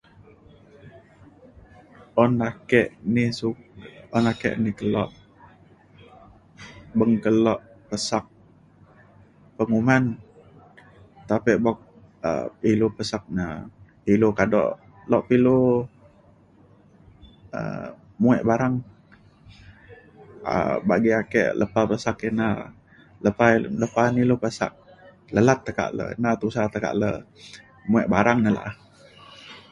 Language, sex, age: Mainstream Kenyah, male, 30-39